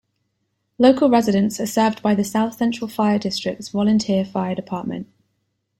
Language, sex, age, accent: English, female, 19-29, England English